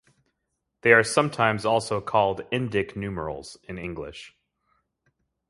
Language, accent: English, United States English